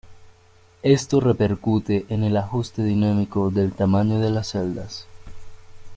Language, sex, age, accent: Spanish, male, under 19, Caribe: Cuba, Venezuela, Puerto Rico, República Dominicana, Panamá, Colombia caribeña, México caribeño, Costa del golfo de México